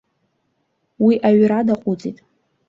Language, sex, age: Abkhazian, female, under 19